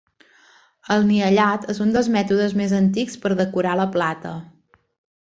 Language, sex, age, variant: Catalan, female, 40-49, Balear